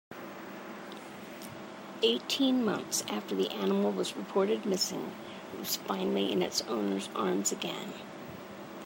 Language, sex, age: English, female, 60-69